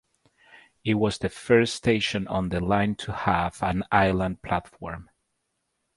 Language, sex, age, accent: English, male, 40-49, United States English